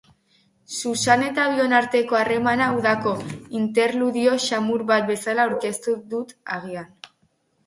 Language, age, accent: Basque, under 19, Mendebalekoa (Araba, Bizkaia, Gipuzkoako mendebaleko herri batzuk)